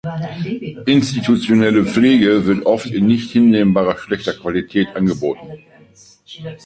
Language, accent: German, Deutschland Deutsch